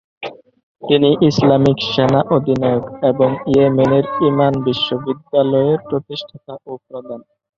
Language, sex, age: Bengali, male, 19-29